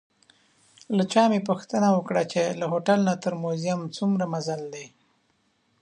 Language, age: Pashto, 40-49